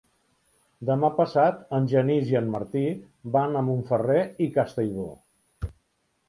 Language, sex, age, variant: Catalan, male, 50-59, Central